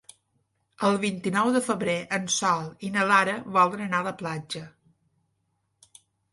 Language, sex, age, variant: Catalan, female, 40-49, Balear